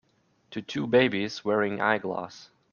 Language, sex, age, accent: English, male, 19-29, United States English